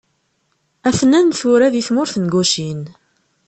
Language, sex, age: Kabyle, female, 30-39